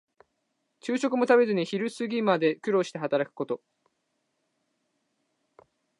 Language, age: Japanese, 19-29